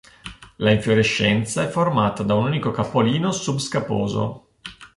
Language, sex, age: Italian, male, 30-39